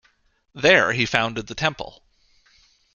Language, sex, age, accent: English, male, 30-39, Canadian English